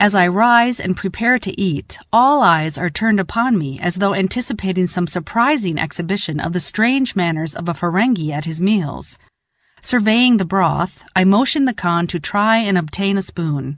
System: none